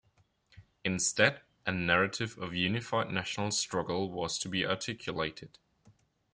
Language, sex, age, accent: English, male, 19-29, England English